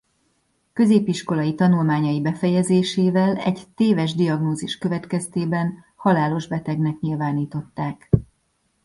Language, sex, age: Hungarian, female, 40-49